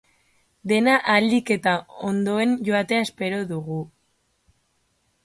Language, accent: Basque, Erdialdekoa edo Nafarra (Gipuzkoa, Nafarroa)